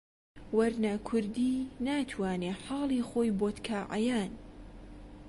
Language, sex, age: Central Kurdish, female, 19-29